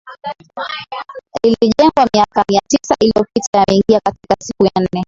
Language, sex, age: Swahili, female, 19-29